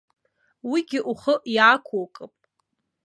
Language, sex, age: Abkhazian, female, 19-29